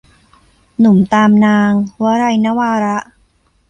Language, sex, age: Thai, female, 30-39